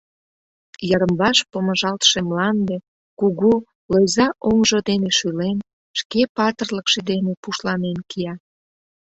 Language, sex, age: Mari, female, 30-39